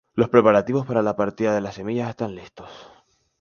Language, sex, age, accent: Spanish, male, 19-29, España: Islas Canarias